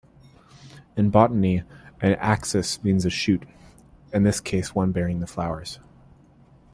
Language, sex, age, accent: English, male, 19-29, United States English